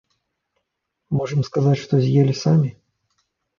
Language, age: Belarusian, 40-49